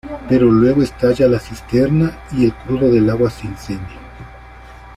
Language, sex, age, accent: Spanish, male, 40-49, Andino-Pacífico: Colombia, Perú, Ecuador, oeste de Bolivia y Venezuela andina